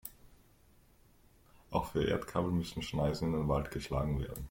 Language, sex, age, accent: German, male, 19-29, Österreichisches Deutsch